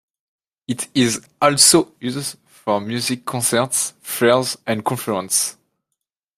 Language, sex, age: English, male, 19-29